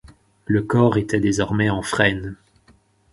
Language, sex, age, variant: French, male, 30-39, Français de métropole